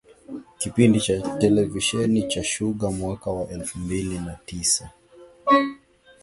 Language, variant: Swahili, Kiswahili cha Bara ya Kenya